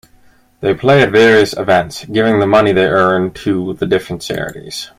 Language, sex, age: English, male, 19-29